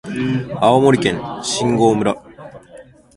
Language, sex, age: Japanese, male, 19-29